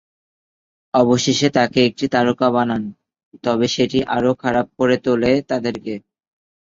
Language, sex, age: Bengali, male, under 19